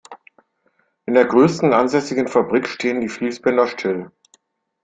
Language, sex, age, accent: German, male, 50-59, Deutschland Deutsch